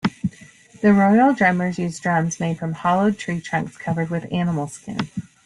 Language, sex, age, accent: English, female, 40-49, United States English